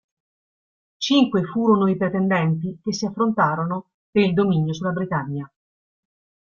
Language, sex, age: Italian, female, 40-49